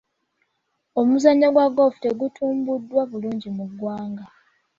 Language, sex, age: Ganda, female, 19-29